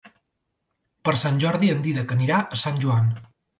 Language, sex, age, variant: Catalan, male, 30-39, Central